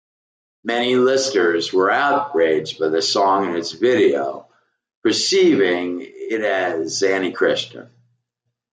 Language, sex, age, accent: English, male, 60-69, United States English